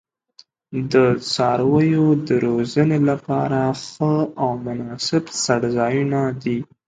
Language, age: Pashto, 19-29